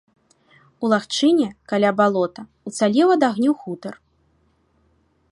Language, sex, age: Belarusian, female, 19-29